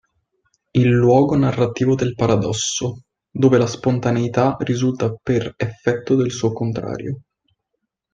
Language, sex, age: Italian, male, 19-29